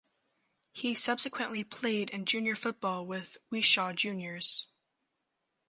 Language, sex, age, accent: English, female, under 19, United States English